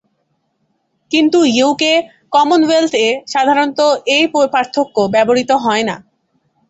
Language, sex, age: Bengali, female, under 19